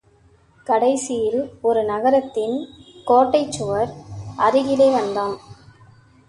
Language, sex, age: Tamil, female, 19-29